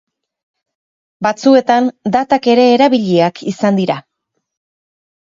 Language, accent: Basque, Erdialdekoa edo Nafarra (Gipuzkoa, Nafarroa)